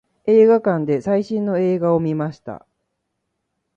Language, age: Japanese, 19-29